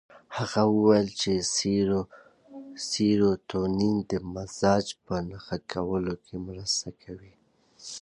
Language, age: Pashto, 30-39